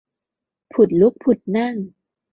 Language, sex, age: Thai, female, 30-39